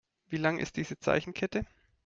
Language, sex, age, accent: German, male, 30-39, Deutschland Deutsch